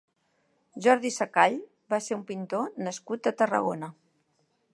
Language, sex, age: Catalan, female, 60-69